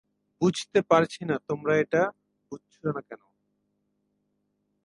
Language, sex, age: Bengali, male, 19-29